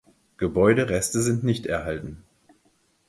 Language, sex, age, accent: German, male, 50-59, Deutschland Deutsch